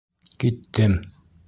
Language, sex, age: Bashkir, male, 60-69